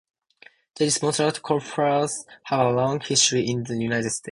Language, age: English, 19-29